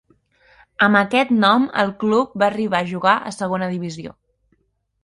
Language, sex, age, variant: Catalan, female, 19-29, Central